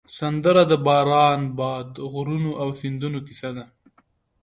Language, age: Pashto, 19-29